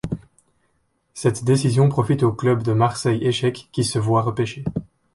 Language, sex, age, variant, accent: French, male, 19-29, Français d'Europe, Français de Belgique